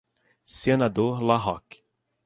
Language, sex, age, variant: Portuguese, male, 19-29, Portuguese (Brasil)